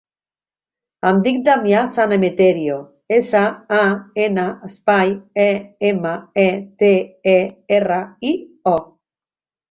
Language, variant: Catalan, Central